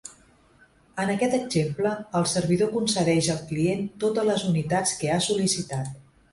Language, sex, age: Catalan, female, 40-49